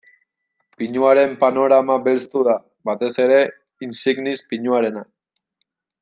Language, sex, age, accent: Basque, male, 19-29, Mendebalekoa (Araba, Bizkaia, Gipuzkoako mendebaleko herri batzuk)